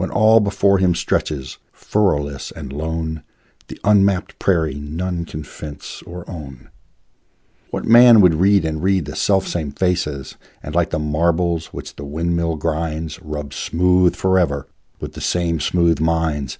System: none